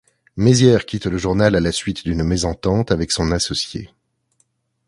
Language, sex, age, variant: French, male, 40-49, Français de métropole